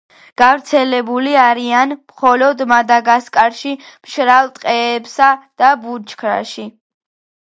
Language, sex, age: Georgian, female, under 19